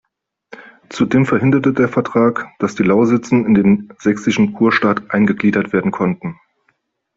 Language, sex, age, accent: German, male, 30-39, Deutschland Deutsch